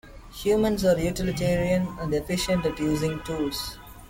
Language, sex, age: English, male, under 19